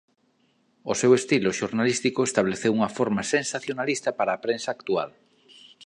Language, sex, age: Galician, male, 40-49